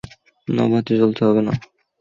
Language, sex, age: Bengali, male, 19-29